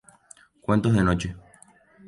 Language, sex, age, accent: Spanish, male, 19-29, España: Islas Canarias